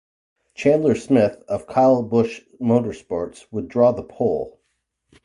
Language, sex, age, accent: English, male, 40-49, Canadian English